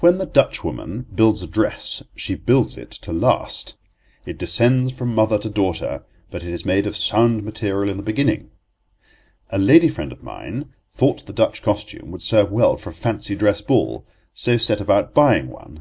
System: none